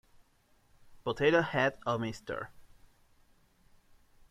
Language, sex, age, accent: Spanish, male, 30-39, México